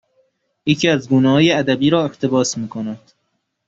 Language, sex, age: Persian, male, 19-29